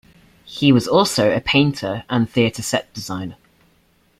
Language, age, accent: English, under 19, England English